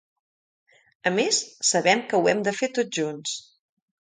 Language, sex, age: Catalan, female, 40-49